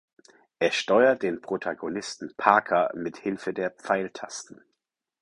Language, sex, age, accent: German, male, 40-49, Deutschland Deutsch